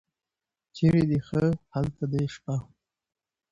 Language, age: Pashto, 19-29